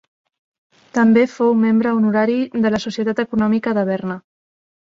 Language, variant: Catalan, Central